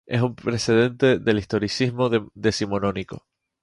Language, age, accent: Spanish, 19-29, España: Islas Canarias